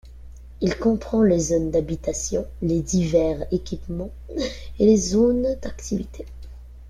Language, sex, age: French, male, under 19